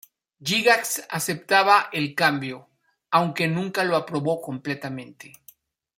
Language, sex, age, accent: Spanish, male, 50-59, México